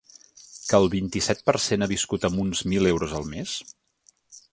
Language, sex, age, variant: Catalan, male, 30-39, Nord-Occidental